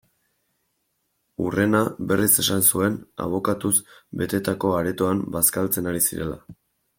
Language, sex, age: Basque, male, 19-29